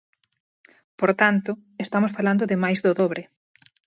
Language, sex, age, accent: Galician, female, 30-39, Normativo (estándar)